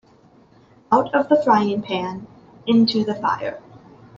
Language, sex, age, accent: English, female, 19-29, United States English